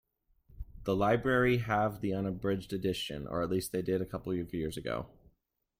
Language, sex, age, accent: English, male, 19-29, United States English